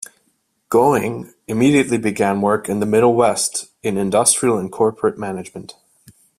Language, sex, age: English, male, 19-29